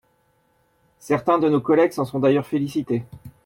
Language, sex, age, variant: French, male, 40-49, Français de métropole